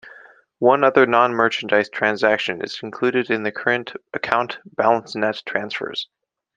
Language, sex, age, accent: English, male, 19-29, United States English